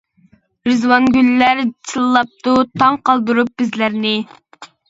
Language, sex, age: Uyghur, female, under 19